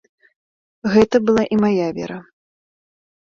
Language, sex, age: Belarusian, male, under 19